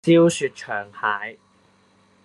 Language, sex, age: Cantonese, male, 19-29